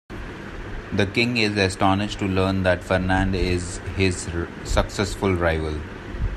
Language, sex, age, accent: English, male, 30-39, India and South Asia (India, Pakistan, Sri Lanka)